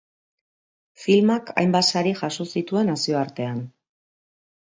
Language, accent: Basque, Mendebalekoa (Araba, Bizkaia, Gipuzkoako mendebaleko herri batzuk)